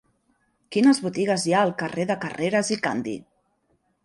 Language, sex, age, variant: Catalan, female, 40-49, Central